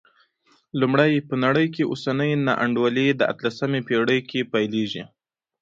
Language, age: Pashto, 19-29